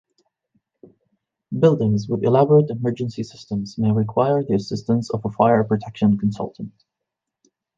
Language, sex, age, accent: English, male, 19-29, United States English